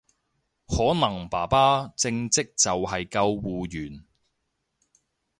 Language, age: Cantonese, 30-39